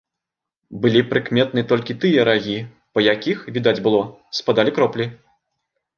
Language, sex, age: Belarusian, male, 30-39